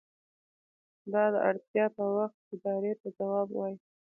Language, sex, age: Pashto, female, 19-29